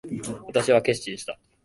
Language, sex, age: Japanese, male, 19-29